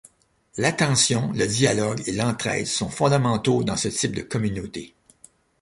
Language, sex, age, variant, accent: French, male, 60-69, Français d'Amérique du Nord, Français du Canada